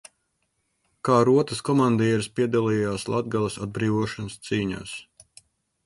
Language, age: Latvian, 40-49